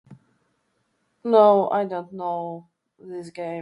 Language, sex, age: English, female, 30-39